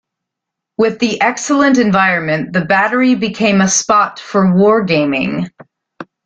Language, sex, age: English, female, 30-39